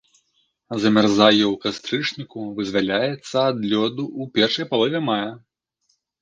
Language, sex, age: Belarusian, male, 19-29